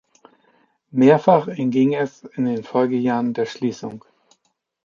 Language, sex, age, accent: German, male, 40-49, Deutschland Deutsch